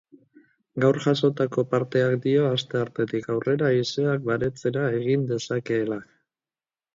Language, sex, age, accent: Basque, female, 50-59, Mendebalekoa (Araba, Bizkaia, Gipuzkoako mendebaleko herri batzuk)